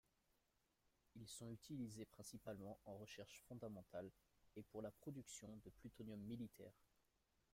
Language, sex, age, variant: French, male, 30-39, Français de métropole